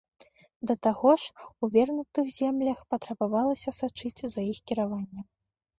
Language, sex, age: Belarusian, female, under 19